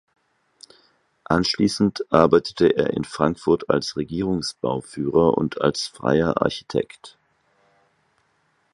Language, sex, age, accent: German, male, 40-49, Deutschland Deutsch